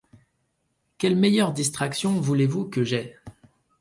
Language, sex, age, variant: French, male, 30-39, Français de métropole